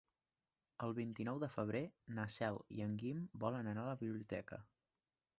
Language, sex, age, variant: Catalan, male, 19-29, Nord-Occidental